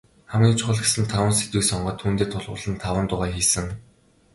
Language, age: Mongolian, 19-29